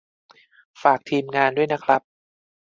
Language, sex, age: Thai, male, 30-39